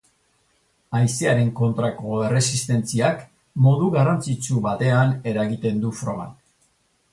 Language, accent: Basque, Erdialdekoa edo Nafarra (Gipuzkoa, Nafarroa)